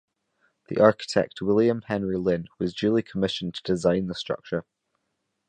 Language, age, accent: English, under 19, Scottish English